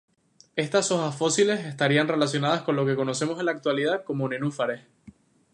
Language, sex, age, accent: Spanish, male, 19-29, España: Islas Canarias